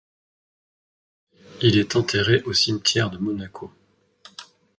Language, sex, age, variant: French, male, 40-49, Français de métropole